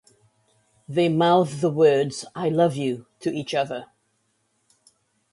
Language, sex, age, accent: English, female, 50-59, West Indies and Bermuda (Bahamas, Bermuda, Jamaica, Trinidad)